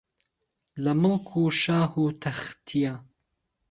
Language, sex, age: Central Kurdish, male, 19-29